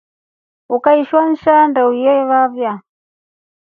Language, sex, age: Rombo, female, 40-49